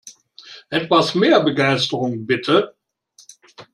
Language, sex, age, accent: German, male, 60-69, Deutschland Deutsch